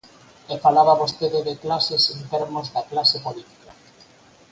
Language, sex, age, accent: Galician, male, 50-59, Normativo (estándar)